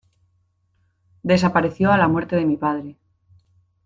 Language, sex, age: Spanish, female, 30-39